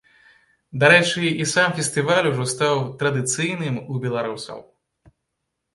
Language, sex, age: Belarusian, male, 19-29